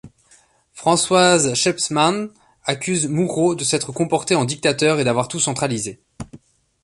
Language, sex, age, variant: French, male, 30-39, Français de métropole